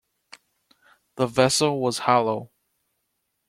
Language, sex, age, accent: English, male, 19-29, United States English